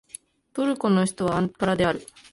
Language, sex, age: Japanese, female, 19-29